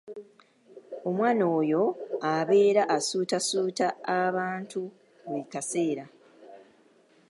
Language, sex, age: Ganda, female, 30-39